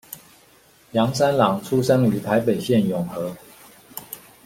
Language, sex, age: Chinese, male, 50-59